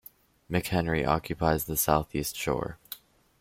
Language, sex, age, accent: English, male, under 19, United States English